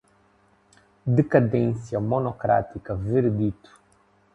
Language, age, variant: Portuguese, 40-49, Portuguese (Portugal)